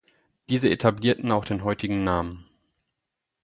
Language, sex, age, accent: German, male, 30-39, Deutschland Deutsch